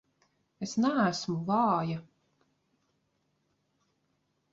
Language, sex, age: Latvian, female, 60-69